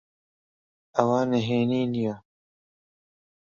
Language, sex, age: Central Kurdish, male, 30-39